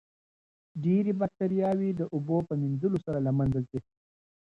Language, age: Pashto, 19-29